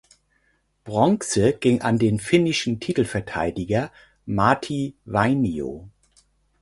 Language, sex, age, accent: German, male, 50-59, Deutschland Deutsch